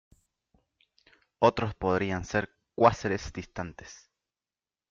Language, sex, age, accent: Spanish, male, 19-29, Rioplatense: Argentina, Uruguay, este de Bolivia, Paraguay